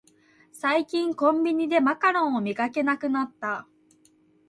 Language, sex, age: Japanese, female, 19-29